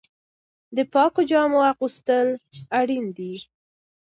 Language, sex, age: Pashto, female, 19-29